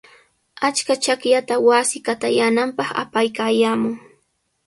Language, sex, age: Sihuas Ancash Quechua, female, 30-39